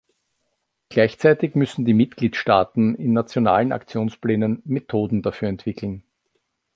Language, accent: German, Österreichisches Deutsch